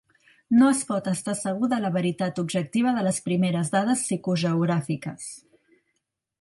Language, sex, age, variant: Catalan, female, 40-49, Central